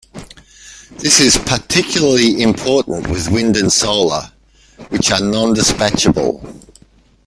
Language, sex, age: English, male, 60-69